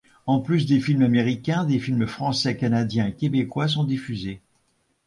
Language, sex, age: French, male, 70-79